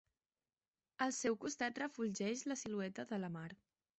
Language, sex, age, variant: Catalan, female, 19-29, Central